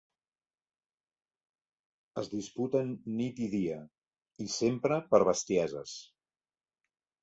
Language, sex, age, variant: Catalan, male, 40-49, Central